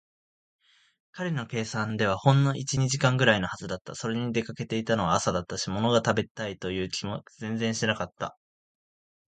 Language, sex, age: Japanese, male, 19-29